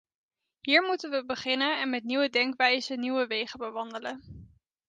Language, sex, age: Dutch, female, 19-29